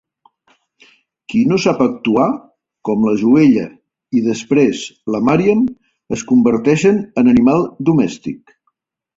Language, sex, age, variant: Catalan, male, 60-69, Central